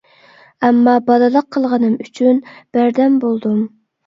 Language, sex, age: Uyghur, female, 19-29